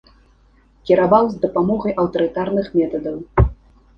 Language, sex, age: Belarusian, female, 40-49